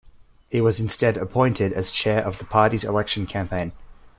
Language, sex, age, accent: English, male, 19-29, Australian English